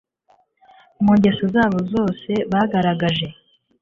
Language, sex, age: Kinyarwanda, female, 19-29